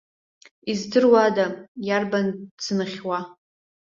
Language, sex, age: Abkhazian, female, under 19